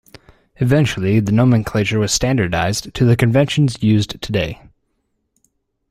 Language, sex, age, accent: English, male, 19-29, United States English